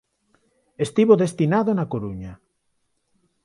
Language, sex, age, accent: Galician, male, 50-59, Neofalante